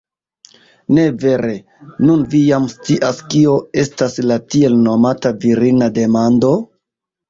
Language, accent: Esperanto, Internacia